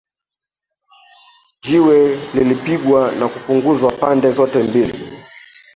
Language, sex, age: Swahili, male, 30-39